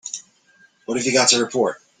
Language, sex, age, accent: English, male, 40-49, United States English